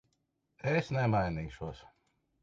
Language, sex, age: Latvian, male, 50-59